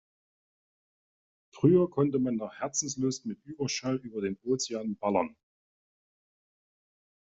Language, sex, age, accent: German, male, 50-59, Deutschland Deutsch